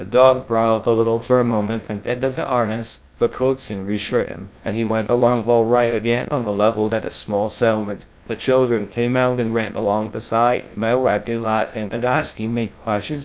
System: TTS, GlowTTS